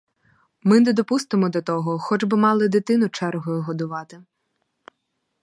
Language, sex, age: Ukrainian, female, 19-29